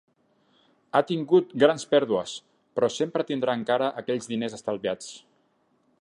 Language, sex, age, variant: Catalan, male, 50-59, Central